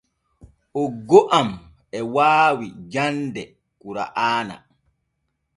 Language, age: Borgu Fulfulde, 30-39